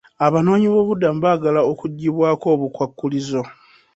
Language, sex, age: Ganda, male, 30-39